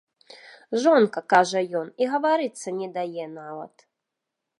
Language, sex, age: Belarusian, female, 30-39